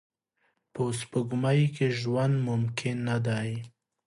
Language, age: Pashto, 19-29